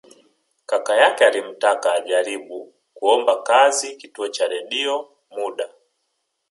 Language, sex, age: Swahili, male, 30-39